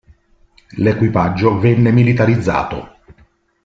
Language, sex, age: Italian, male, 50-59